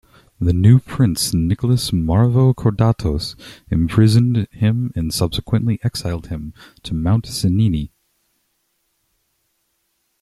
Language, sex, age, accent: English, male, 19-29, United States English